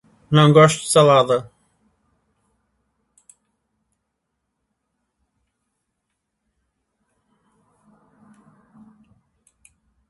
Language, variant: Portuguese, Portuguese (Portugal)